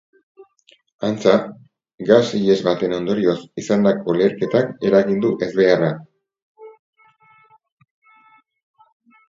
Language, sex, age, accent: Basque, male, 40-49, Erdialdekoa edo Nafarra (Gipuzkoa, Nafarroa)